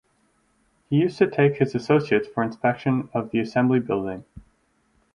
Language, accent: English, Canadian English